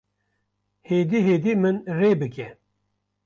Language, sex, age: Kurdish, male, 50-59